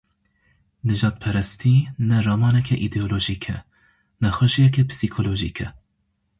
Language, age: Kurdish, 19-29